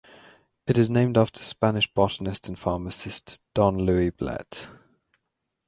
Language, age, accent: English, 19-29, England English